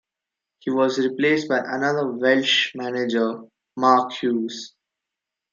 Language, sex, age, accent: English, male, 19-29, India and South Asia (India, Pakistan, Sri Lanka)